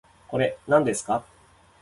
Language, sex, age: Japanese, male, 30-39